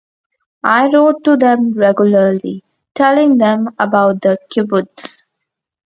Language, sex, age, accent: English, female, under 19, India and South Asia (India, Pakistan, Sri Lanka)